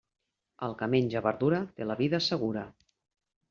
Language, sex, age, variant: Catalan, female, 40-49, Central